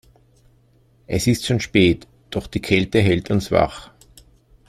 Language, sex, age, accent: German, male, 40-49, Österreichisches Deutsch